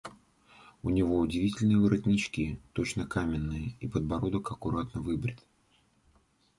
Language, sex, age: Russian, male, 30-39